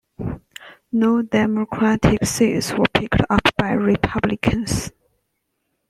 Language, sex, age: English, female, 19-29